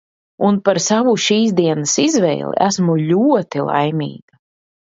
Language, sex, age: Latvian, female, 40-49